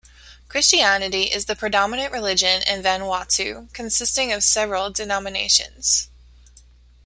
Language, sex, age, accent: English, female, 30-39, United States English